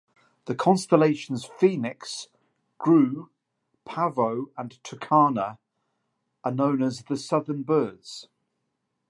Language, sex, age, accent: English, male, 40-49, England English